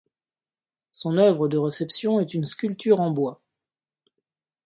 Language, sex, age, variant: French, male, 40-49, Français de métropole